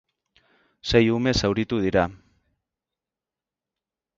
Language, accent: Basque, Mendebalekoa (Araba, Bizkaia, Gipuzkoako mendebaleko herri batzuk)